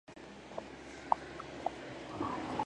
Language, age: Japanese, 19-29